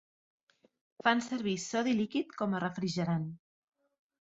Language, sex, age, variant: Catalan, female, 40-49, Central